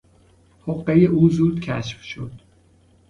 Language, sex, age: Persian, male, 30-39